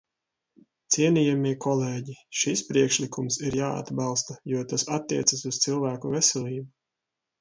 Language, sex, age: Latvian, male, 30-39